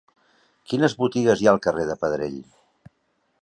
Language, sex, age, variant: Catalan, male, 50-59, Central